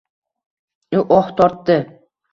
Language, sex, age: Uzbek, male, under 19